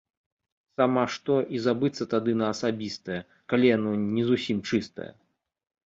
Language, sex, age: Belarusian, male, 30-39